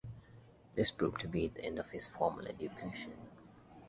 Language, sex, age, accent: English, male, 19-29, England English